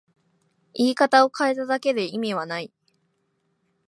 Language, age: Japanese, 19-29